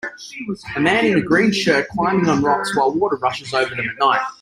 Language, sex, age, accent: English, male, 30-39, Australian English